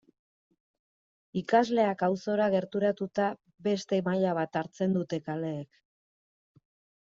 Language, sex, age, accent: Basque, female, 30-39, Erdialdekoa edo Nafarra (Gipuzkoa, Nafarroa)